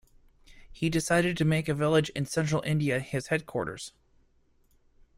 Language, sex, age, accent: English, male, 19-29, United States English